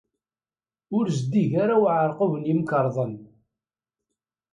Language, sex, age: Kabyle, male, 70-79